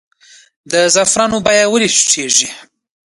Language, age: Pashto, 19-29